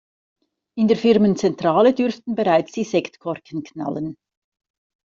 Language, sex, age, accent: German, female, 50-59, Schweizerdeutsch